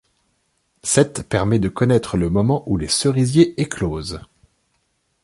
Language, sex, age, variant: French, male, 30-39, Français de métropole